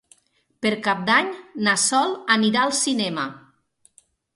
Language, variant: Catalan, Nord-Occidental